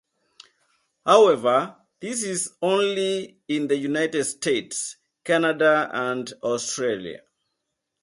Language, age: English, 50-59